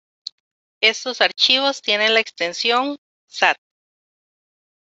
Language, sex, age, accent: Spanish, female, 50-59, América central